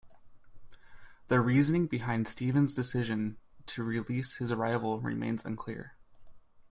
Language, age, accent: English, 19-29, United States English